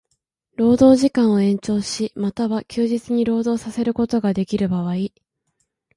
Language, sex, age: Japanese, female, 19-29